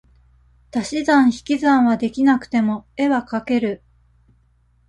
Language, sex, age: Japanese, female, 40-49